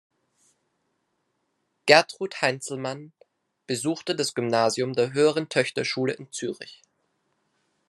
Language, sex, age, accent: German, male, under 19, Österreichisches Deutsch